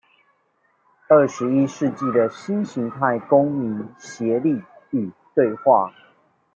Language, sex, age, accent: Chinese, male, 40-49, 出生地：臺北市